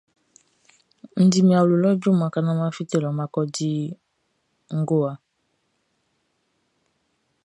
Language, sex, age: Baoulé, female, 19-29